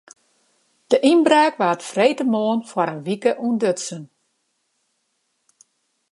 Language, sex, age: Western Frisian, female, 40-49